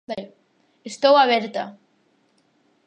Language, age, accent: Galician, 40-49, Oriental (común en zona oriental)